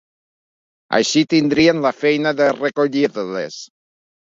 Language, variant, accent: Catalan, Nord-Occidental, nord-occidental